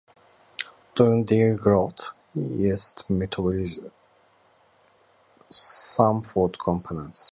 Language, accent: English, United States English